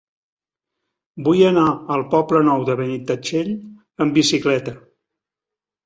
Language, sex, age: Catalan, male, 70-79